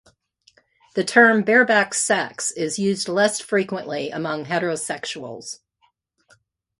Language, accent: English, United States English